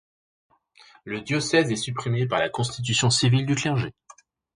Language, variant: French, Français de métropole